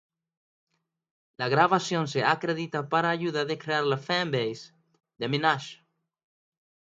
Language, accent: Spanish, México